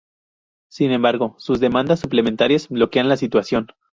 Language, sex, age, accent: Spanish, male, 19-29, México